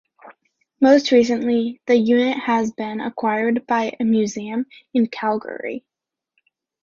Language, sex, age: English, female, 19-29